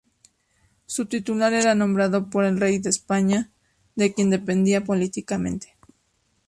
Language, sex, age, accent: Spanish, female, 19-29, México